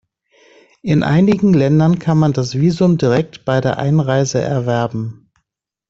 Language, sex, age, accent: German, male, 50-59, Deutschland Deutsch